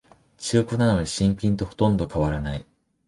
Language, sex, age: Japanese, male, under 19